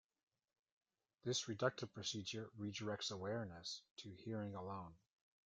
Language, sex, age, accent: English, male, 30-39, United States English